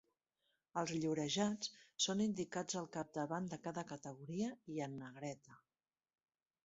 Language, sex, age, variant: Catalan, female, 30-39, Central